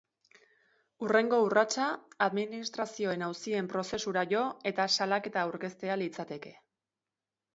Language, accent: Basque, Erdialdekoa edo Nafarra (Gipuzkoa, Nafarroa)